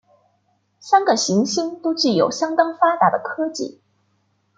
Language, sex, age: Chinese, female, 19-29